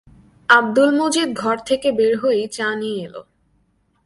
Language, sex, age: Bengali, female, 19-29